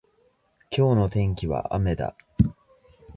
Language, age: Japanese, 19-29